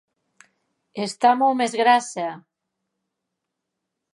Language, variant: Catalan, Nord-Occidental